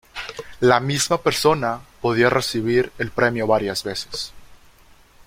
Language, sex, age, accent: Spanish, male, 19-29, México